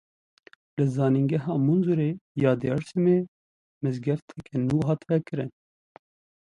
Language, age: Kurdish, 30-39